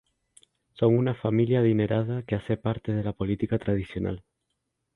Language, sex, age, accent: Spanish, male, 19-29, España: Islas Canarias